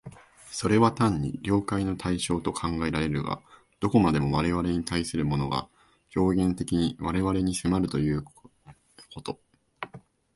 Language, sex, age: Japanese, male, 19-29